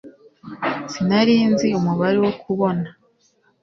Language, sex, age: Kinyarwanda, female, 19-29